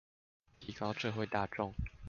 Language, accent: Chinese, 出生地：桃園市